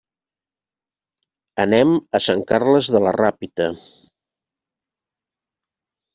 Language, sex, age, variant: Catalan, male, 50-59, Central